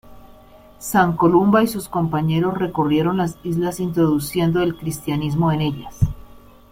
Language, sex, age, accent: Spanish, female, 50-59, Andino-Pacífico: Colombia, Perú, Ecuador, oeste de Bolivia y Venezuela andina